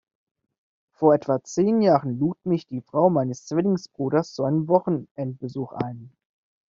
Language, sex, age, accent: German, male, 19-29, Deutschland Deutsch